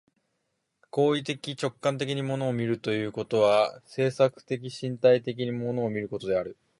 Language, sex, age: Japanese, male, 19-29